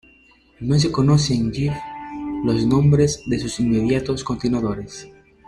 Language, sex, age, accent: Spanish, male, 19-29, Andino-Pacífico: Colombia, Perú, Ecuador, oeste de Bolivia y Venezuela andina